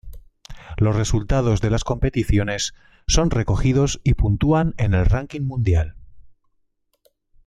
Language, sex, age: Spanish, male, 40-49